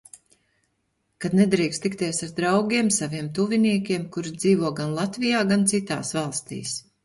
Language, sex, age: Latvian, female, 50-59